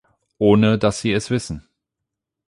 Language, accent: German, Deutschland Deutsch